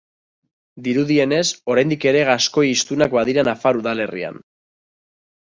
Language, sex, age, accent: Basque, male, 19-29, Mendebalekoa (Araba, Bizkaia, Gipuzkoako mendebaleko herri batzuk)